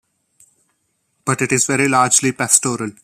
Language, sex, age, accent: English, male, 19-29, India and South Asia (India, Pakistan, Sri Lanka)